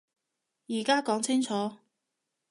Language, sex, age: Cantonese, female, 30-39